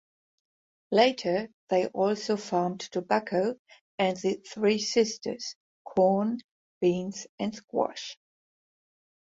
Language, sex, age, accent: English, female, 60-69, England English